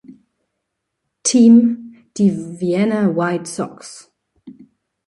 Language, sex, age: German, female, 19-29